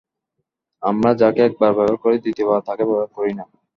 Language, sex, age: Bengali, male, 19-29